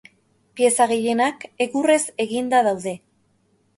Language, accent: Basque, Erdialdekoa edo Nafarra (Gipuzkoa, Nafarroa)